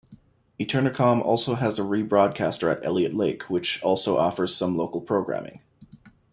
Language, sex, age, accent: English, male, 30-39, United States English